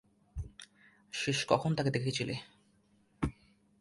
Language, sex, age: Bengali, male, under 19